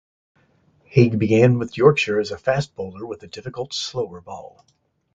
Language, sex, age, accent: English, male, 50-59, United States English